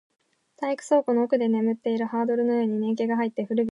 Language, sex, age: Japanese, female, 19-29